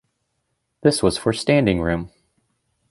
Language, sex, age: English, male, 30-39